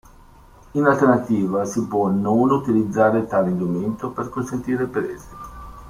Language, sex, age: Italian, male, 40-49